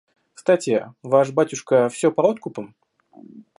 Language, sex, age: Russian, male, 19-29